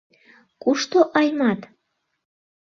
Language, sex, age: Mari, female, 19-29